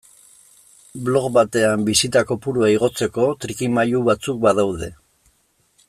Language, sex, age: Basque, male, 50-59